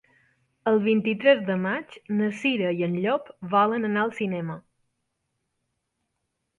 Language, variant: Catalan, Balear